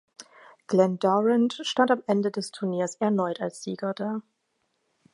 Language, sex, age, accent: German, female, 19-29, Deutschland Deutsch